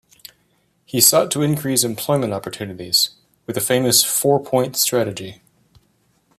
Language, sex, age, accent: English, male, 30-39, United States English